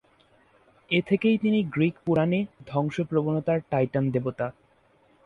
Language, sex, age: Bengali, male, under 19